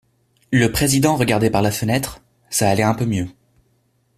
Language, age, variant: French, 19-29, Français de métropole